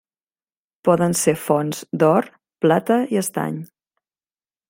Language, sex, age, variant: Catalan, female, 40-49, Central